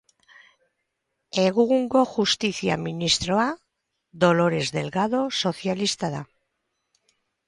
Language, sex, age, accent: Basque, female, 60-69, Erdialdekoa edo Nafarra (Gipuzkoa, Nafarroa)